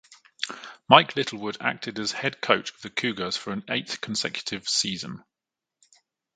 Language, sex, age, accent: English, male, 30-39, England English